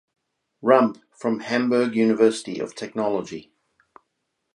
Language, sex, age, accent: English, male, 50-59, Australian English